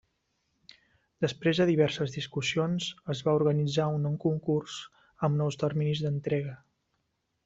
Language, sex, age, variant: Catalan, male, 30-39, Central